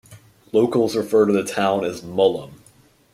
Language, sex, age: English, male, under 19